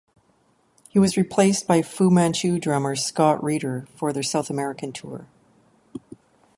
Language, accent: English, Canadian English